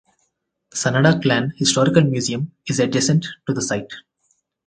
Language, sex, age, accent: English, male, 19-29, India and South Asia (India, Pakistan, Sri Lanka)